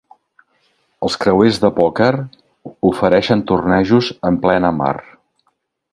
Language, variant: Catalan, Central